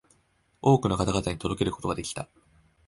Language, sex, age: Japanese, male, under 19